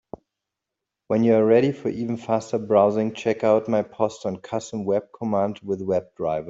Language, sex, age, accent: English, male, 40-49, England English